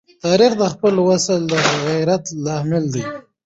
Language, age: Pashto, 19-29